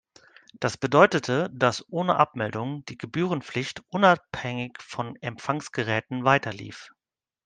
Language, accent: German, Deutschland Deutsch